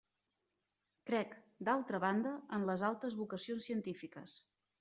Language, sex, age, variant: Catalan, female, 30-39, Central